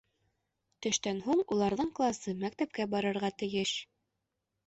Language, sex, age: Bashkir, female, 19-29